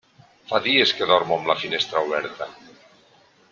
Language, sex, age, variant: Catalan, male, 60-69, Nord-Occidental